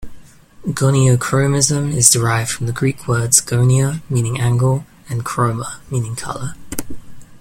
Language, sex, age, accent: English, male, 19-29, England English